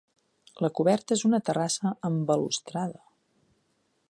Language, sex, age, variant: Catalan, female, 40-49, Central